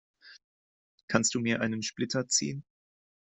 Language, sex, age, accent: German, male, 19-29, Deutschland Deutsch